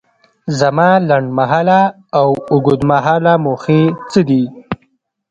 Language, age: Pashto, 30-39